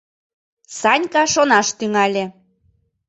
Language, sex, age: Mari, female, 30-39